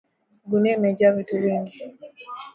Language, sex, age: Swahili, female, 19-29